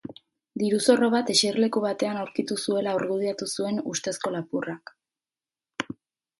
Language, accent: Basque, Erdialdekoa edo Nafarra (Gipuzkoa, Nafarroa)